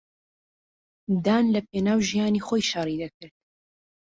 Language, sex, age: Central Kurdish, female, 19-29